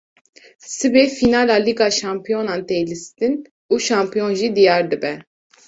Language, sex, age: Kurdish, female, 19-29